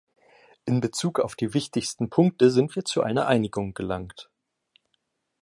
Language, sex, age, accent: German, male, 19-29, Deutschland Deutsch